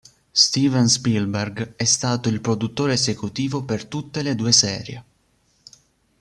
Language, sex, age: Italian, male, 19-29